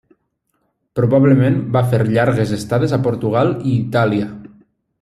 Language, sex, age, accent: Catalan, male, 30-39, valencià